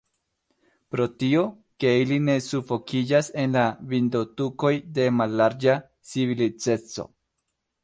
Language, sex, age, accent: Esperanto, male, 19-29, Internacia